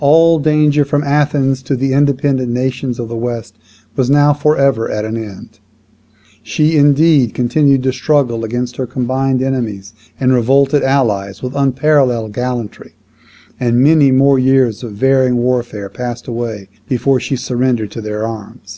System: none